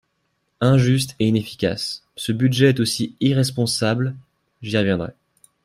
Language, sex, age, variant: French, male, 19-29, Français de métropole